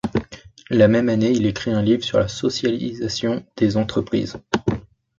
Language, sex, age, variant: French, male, 19-29, Français de métropole